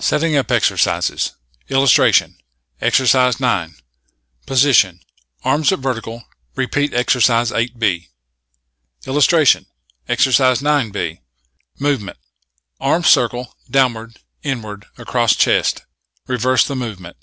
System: none